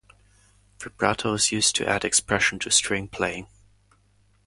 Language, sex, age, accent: English, male, 19-29, United States English